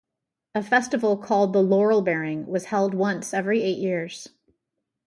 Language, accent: English, United States English